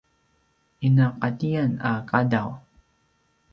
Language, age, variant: Paiwan, 30-39, pinayuanan a kinaikacedasan (東排灣語)